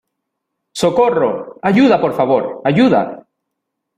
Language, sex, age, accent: Spanish, male, 30-39, Caribe: Cuba, Venezuela, Puerto Rico, República Dominicana, Panamá, Colombia caribeña, México caribeño, Costa del golfo de México